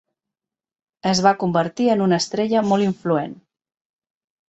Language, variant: Catalan, Central